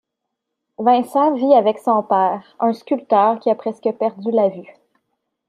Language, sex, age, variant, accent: French, female, 19-29, Français d'Amérique du Nord, Français du Canada